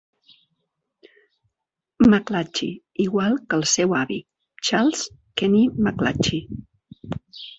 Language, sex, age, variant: Catalan, female, 60-69, Central